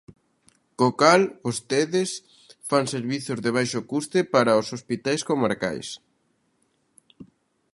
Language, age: Galician, 19-29